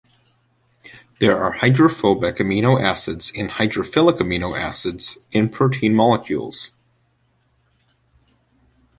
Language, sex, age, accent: English, male, 19-29, United States English